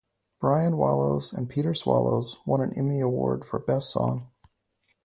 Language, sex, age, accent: English, male, 30-39, United States English